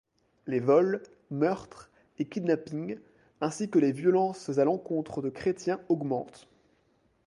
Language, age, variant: French, 19-29, Français de métropole